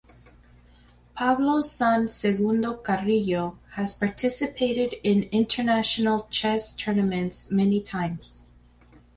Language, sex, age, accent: English, female, 40-49, United States English